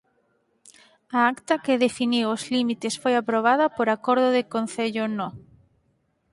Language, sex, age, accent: Galician, female, 19-29, Normativo (estándar)